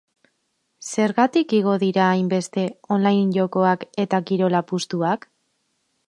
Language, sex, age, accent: Basque, female, 19-29, Mendebalekoa (Araba, Bizkaia, Gipuzkoako mendebaleko herri batzuk)